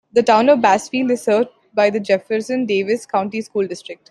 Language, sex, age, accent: English, female, 19-29, India and South Asia (India, Pakistan, Sri Lanka)